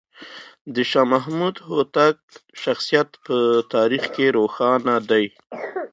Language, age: Pashto, 30-39